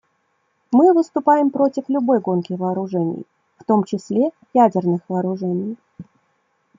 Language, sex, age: Russian, female, 30-39